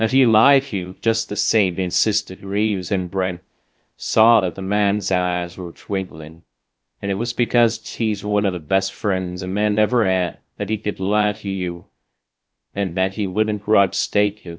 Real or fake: fake